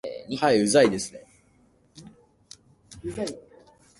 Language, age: Japanese, under 19